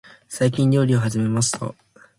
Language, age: Japanese, 19-29